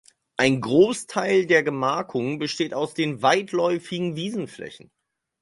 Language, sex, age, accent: German, male, 30-39, Deutschland Deutsch